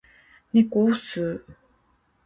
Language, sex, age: Japanese, female, 19-29